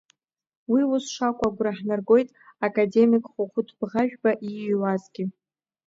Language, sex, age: Abkhazian, female, under 19